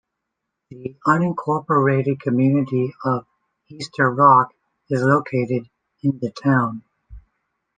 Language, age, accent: English, 30-39, United States English